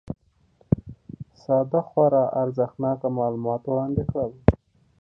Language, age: Pashto, 30-39